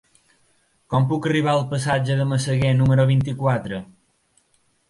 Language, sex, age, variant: Catalan, male, 19-29, Balear